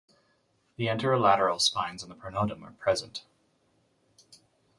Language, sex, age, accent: English, male, 30-39, United States English